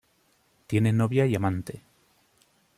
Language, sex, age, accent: Spanish, male, 30-39, España: Centro-Sur peninsular (Madrid, Toledo, Castilla-La Mancha)